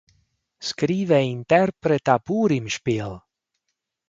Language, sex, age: Italian, male, 40-49